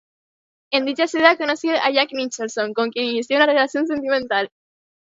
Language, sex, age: Spanish, female, 19-29